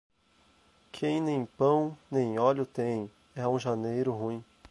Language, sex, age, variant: Portuguese, male, 19-29, Portuguese (Brasil)